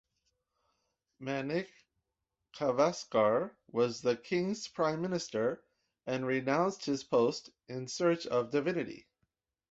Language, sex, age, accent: English, male, 40-49, United States English